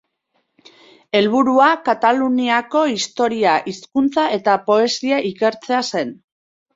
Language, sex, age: Basque, female, 40-49